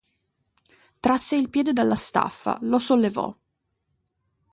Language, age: Italian, 19-29